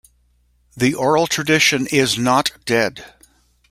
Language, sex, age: English, male, 60-69